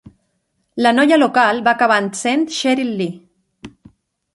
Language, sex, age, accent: Catalan, female, 30-39, valencià